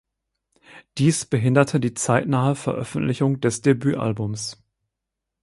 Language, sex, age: German, male, 50-59